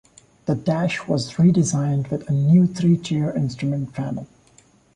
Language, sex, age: English, male, 19-29